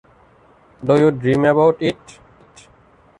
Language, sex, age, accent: English, male, 19-29, India and South Asia (India, Pakistan, Sri Lanka)